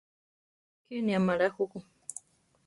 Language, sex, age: Central Tarahumara, female, 30-39